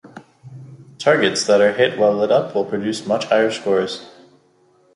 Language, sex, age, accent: English, male, 30-39, Canadian English